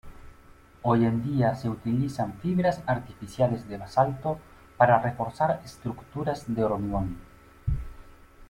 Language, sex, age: Spanish, male, 30-39